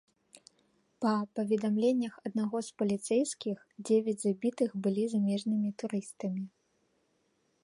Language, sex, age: Belarusian, female, 19-29